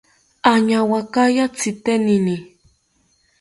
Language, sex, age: South Ucayali Ashéninka, female, under 19